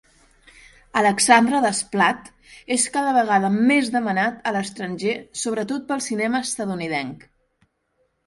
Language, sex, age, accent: Catalan, female, 19-29, central; nord-occidental